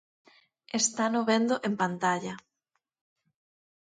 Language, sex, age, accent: Galician, female, 30-39, Normativo (estándar)